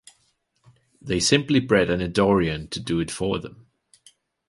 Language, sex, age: English, male, 30-39